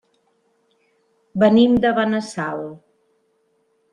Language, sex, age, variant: Catalan, female, 50-59, Central